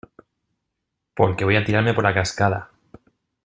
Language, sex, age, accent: Spanish, male, 19-29, España: Centro-Sur peninsular (Madrid, Toledo, Castilla-La Mancha)